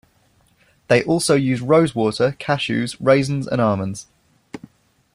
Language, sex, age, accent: English, male, 19-29, England English